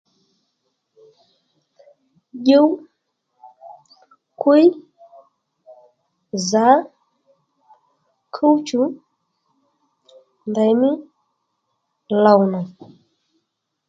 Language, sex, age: Lendu, female, 30-39